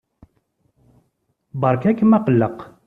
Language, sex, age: Kabyle, male, 40-49